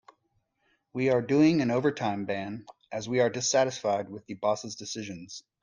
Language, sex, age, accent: English, male, 40-49, United States English